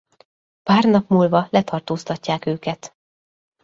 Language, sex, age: Hungarian, female, 30-39